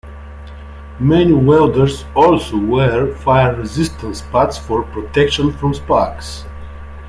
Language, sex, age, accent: English, male, 40-49, United States English